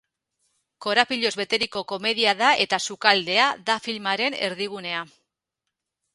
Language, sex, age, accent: Basque, female, 40-49, Mendebalekoa (Araba, Bizkaia, Gipuzkoako mendebaleko herri batzuk)